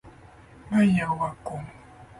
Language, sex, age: Japanese, male, 30-39